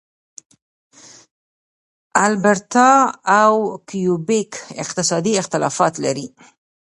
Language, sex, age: Pashto, female, 50-59